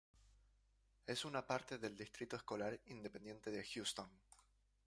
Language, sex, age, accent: Spanish, male, 19-29, España: Islas Canarias